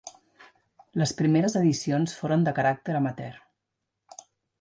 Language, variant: Catalan, Central